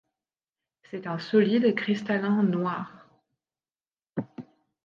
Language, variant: French, Français de métropole